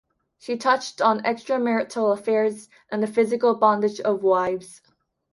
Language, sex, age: English, female, under 19